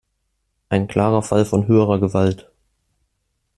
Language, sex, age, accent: German, male, 19-29, Deutschland Deutsch